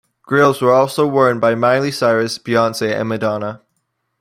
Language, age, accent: English, under 19, Canadian English